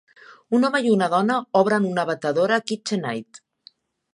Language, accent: Catalan, central; nord-occidental